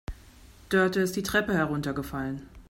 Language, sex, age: German, female, 30-39